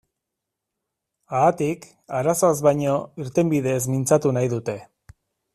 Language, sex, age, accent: Basque, male, 40-49, Erdialdekoa edo Nafarra (Gipuzkoa, Nafarroa)